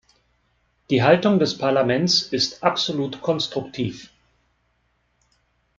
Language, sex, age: German, male, 50-59